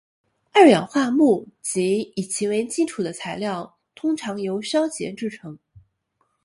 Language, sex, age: Chinese, female, 19-29